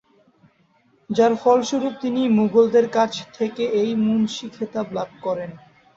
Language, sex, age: Bengali, male, 19-29